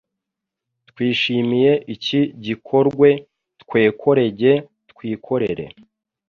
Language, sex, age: Kinyarwanda, male, 30-39